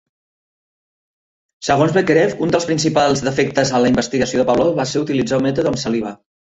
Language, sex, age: Catalan, male, 50-59